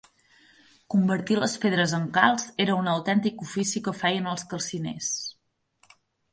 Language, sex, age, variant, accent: Catalan, female, 19-29, Central, Oriental